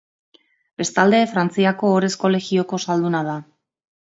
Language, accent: Basque, Mendebalekoa (Araba, Bizkaia, Gipuzkoako mendebaleko herri batzuk)